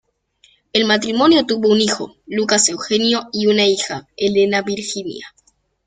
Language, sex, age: Spanish, male, under 19